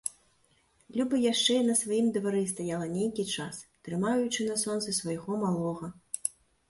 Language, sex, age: Belarusian, female, 30-39